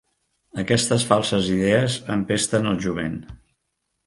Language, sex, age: Catalan, male, 60-69